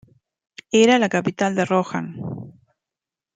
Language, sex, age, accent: Spanish, female, 40-49, Rioplatense: Argentina, Uruguay, este de Bolivia, Paraguay